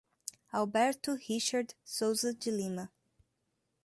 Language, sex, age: Portuguese, female, 30-39